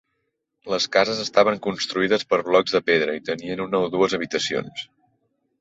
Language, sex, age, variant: Catalan, male, 30-39, Central